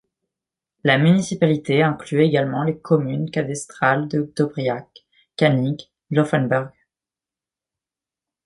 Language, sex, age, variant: French, male, under 19, Français de métropole